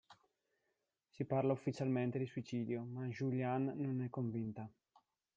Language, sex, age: Italian, male, 30-39